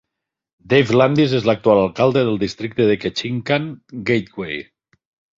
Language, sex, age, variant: Catalan, male, 40-49, Septentrional